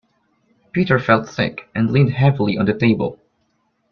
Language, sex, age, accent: English, male, under 19, Filipino